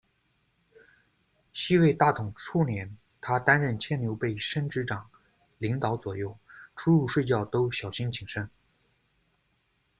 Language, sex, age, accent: Chinese, male, 30-39, 出生地：江苏省